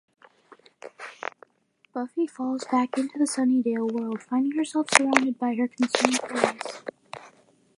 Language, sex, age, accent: English, female, under 19, United States English